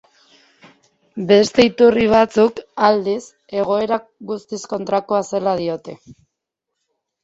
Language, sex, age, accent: Basque, female, 19-29, Mendebalekoa (Araba, Bizkaia, Gipuzkoako mendebaleko herri batzuk)